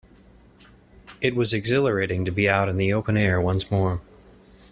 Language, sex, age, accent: English, male, 19-29, United States English